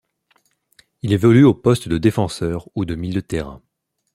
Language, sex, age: French, male, 19-29